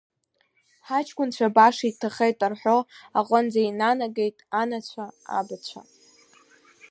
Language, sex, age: Abkhazian, female, under 19